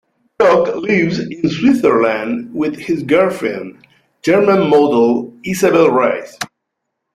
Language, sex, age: English, male, 60-69